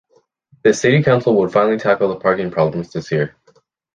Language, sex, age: English, male, under 19